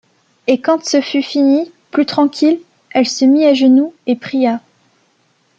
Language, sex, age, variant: French, female, under 19, Français de métropole